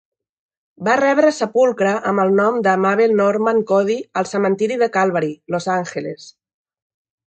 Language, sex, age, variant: Catalan, female, 40-49, Central